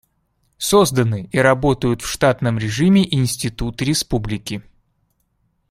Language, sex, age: Russian, male, 19-29